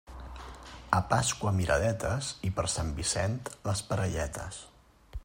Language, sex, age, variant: Catalan, male, 40-49, Central